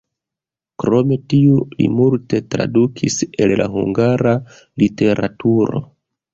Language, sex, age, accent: Esperanto, male, 30-39, Internacia